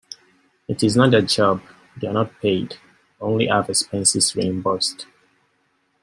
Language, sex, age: English, male, 19-29